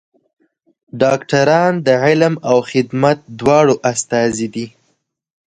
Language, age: Pashto, 19-29